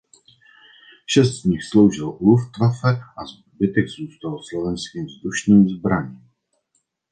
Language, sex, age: Czech, male, 30-39